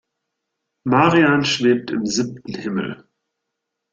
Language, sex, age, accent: German, male, 30-39, Deutschland Deutsch